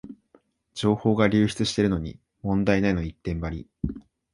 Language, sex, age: Japanese, male, 19-29